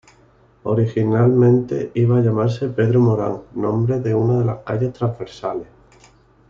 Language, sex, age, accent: Spanish, male, 30-39, España: Sur peninsular (Andalucia, Extremadura, Murcia)